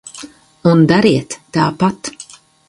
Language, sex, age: Latvian, female, 50-59